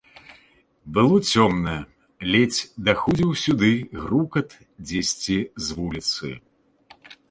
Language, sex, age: Belarusian, male, 40-49